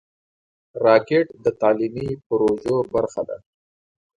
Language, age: Pashto, 19-29